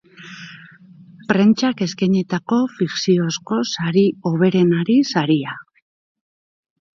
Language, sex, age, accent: Basque, female, 40-49, Mendebalekoa (Araba, Bizkaia, Gipuzkoako mendebaleko herri batzuk)